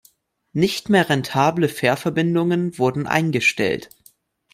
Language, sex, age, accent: German, male, under 19, Deutschland Deutsch